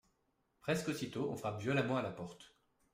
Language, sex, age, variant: French, male, 30-39, Français de métropole